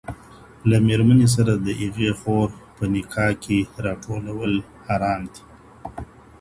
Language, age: Pashto, 40-49